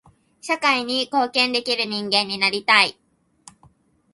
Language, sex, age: Japanese, female, 19-29